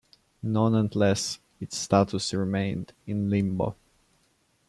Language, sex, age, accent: English, male, 19-29, England English